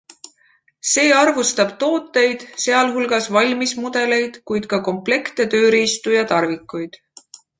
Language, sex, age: Estonian, female, 40-49